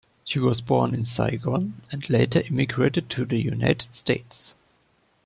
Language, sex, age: English, male, 19-29